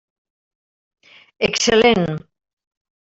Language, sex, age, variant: Catalan, female, 60-69, Central